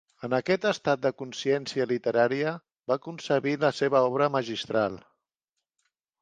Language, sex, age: Catalan, male, 50-59